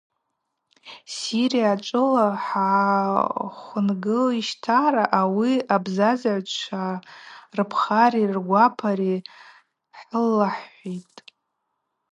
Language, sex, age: Abaza, female, 30-39